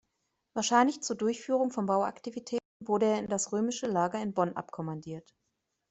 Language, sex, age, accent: German, female, 30-39, Deutschland Deutsch